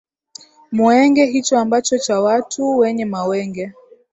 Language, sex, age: Swahili, female, 19-29